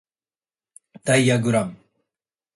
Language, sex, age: Japanese, male, 19-29